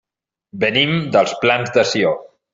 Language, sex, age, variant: Catalan, male, 40-49, Central